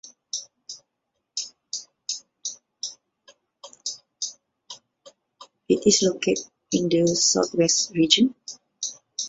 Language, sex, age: English, female, 40-49